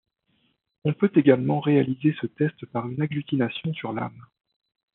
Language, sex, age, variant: French, male, 30-39, Français de métropole